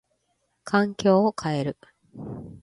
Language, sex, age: Japanese, female, 50-59